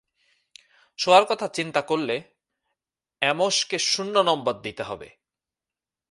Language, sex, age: Bengali, male, 30-39